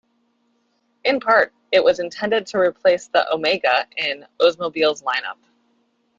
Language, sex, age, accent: English, female, 30-39, United States English